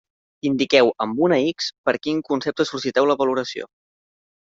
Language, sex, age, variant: Catalan, male, 19-29, Central